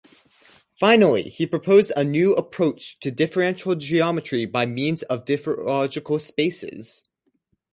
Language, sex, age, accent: English, male, under 19, United States English